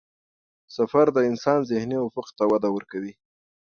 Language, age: Pashto, 30-39